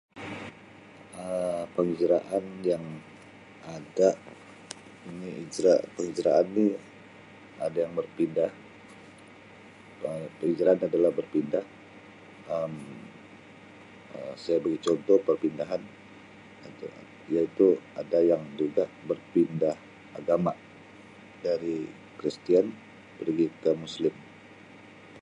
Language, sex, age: Sabah Malay, male, 40-49